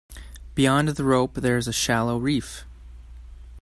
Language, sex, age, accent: English, male, 19-29, United States English